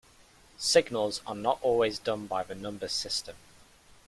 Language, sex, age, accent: English, male, 19-29, England English